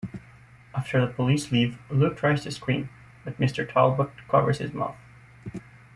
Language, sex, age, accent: English, male, 19-29, United States English